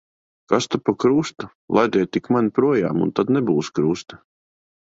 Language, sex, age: Latvian, male, 40-49